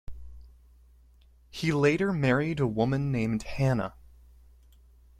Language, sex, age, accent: English, male, 19-29, United States English